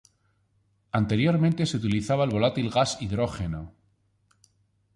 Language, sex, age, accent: Spanish, male, 50-59, España: Norte peninsular (Asturias, Castilla y León, Cantabria, País Vasco, Navarra, Aragón, La Rioja, Guadalajara, Cuenca)